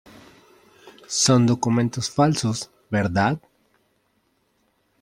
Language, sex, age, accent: Spanish, male, 30-39, Rioplatense: Argentina, Uruguay, este de Bolivia, Paraguay